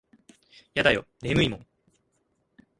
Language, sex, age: Japanese, male, 19-29